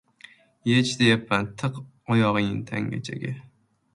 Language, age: Uzbek, 19-29